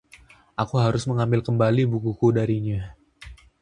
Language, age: Indonesian, 19-29